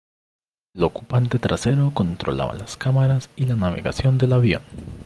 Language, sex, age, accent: Spanish, male, 19-29, Andino-Pacífico: Colombia, Perú, Ecuador, oeste de Bolivia y Venezuela andina